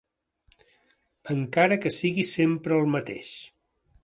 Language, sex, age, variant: Catalan, male, 60-69, Central